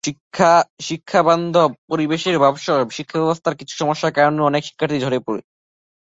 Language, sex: Bengali, male